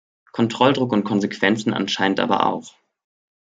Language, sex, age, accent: German, male, 19-29, Deutschland Deutsch